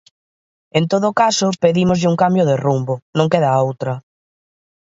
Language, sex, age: Galician, female, 30-39